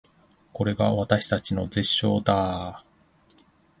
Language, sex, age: Japanese, male, 40-49